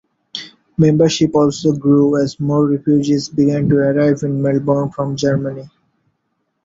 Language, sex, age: English, male, 19-29